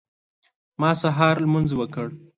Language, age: Pashto, 19-29